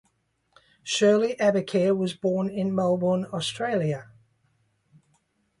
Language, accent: English, Australian English